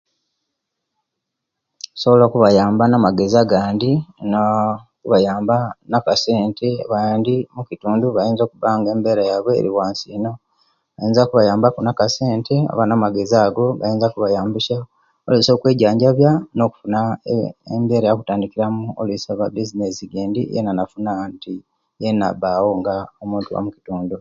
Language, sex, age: Kenyi, male, 50-59